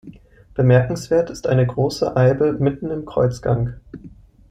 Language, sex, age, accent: German, male, 19-29, Deutschland Deutsch